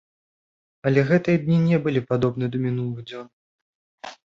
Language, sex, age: Belarusian, male, 19-29